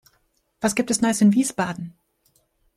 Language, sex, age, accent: German, female, under 19, Deutschland Deutsch